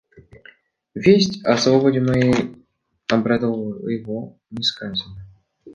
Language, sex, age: Russian, male, 19-29